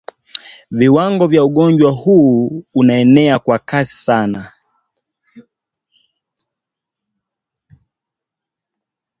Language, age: Swahili, 19-29